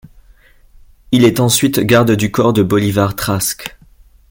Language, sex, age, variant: French, male, 19-29, Français de métropole